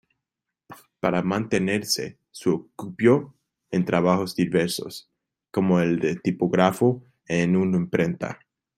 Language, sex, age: Spanish, male, under 19